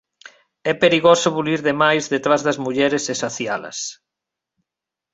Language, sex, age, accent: Galician, male, 30-39, Normativo (estándar)